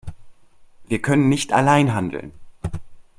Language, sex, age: German, male, 19-29